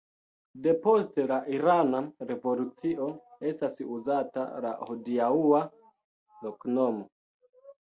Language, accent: Esperanto, Internacia